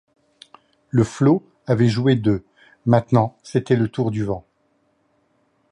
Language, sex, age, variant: French, male, 50-59, Français de métropole